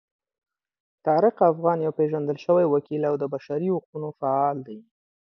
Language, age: Pashto, 19-29